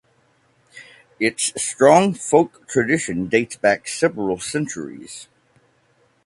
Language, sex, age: English, male, 40-49